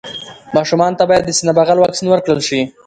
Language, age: Pashto, under 19